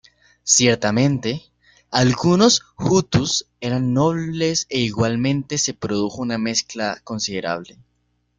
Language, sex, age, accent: Spanish, male, 19-29, Andino-Pacífico: Colombia, Perú, Ecuador, oeste de Bolivia y Venezuela andina